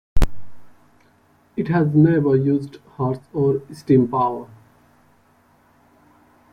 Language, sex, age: English, male, 19-29